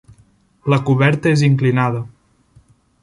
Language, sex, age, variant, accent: Catalan, male, 19-29, Central, central; Barceloní